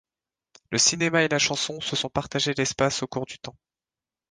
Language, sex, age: French, male, 19-29